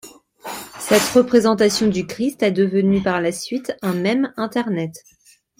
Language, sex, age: French, male, 19-29